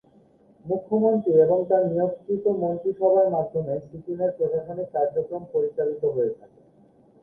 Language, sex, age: Bengali, male, 19-29